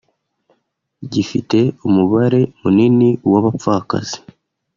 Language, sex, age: Kinyarwanda, male, 19-29